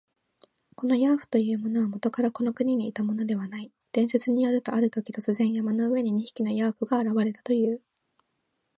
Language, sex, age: Japanese, female, 19-29